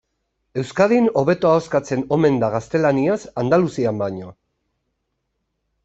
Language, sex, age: Basque, male, 40-49